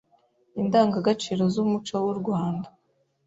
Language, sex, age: Kinyarwanda, female, 19-29